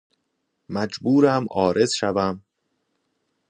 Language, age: Persian, 30-39